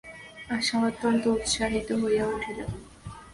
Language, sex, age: Bengali, female, 19-29